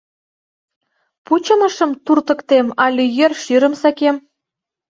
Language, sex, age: Mari, female, 19-29